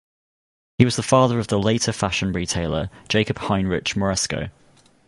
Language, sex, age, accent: English, male, 30-39, England English